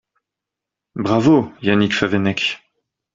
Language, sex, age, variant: French, male, 40-49, Français de métropole